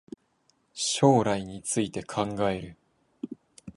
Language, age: Japanese, under 19